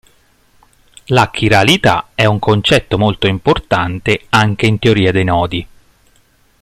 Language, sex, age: Italian, male, 40-49